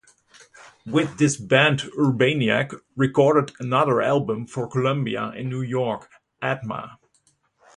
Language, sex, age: English, male, 30-39